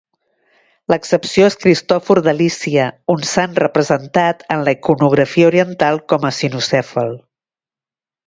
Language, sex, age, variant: Catalan, female, 50-59, Septentrional